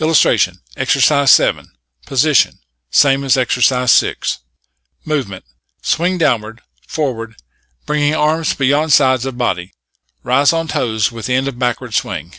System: none